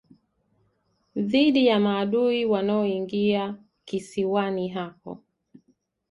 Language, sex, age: Swahili, female, 19-29